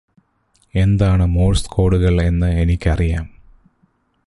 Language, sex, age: Malayalam, male, 40-49